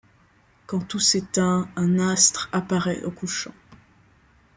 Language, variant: French, Français de métropole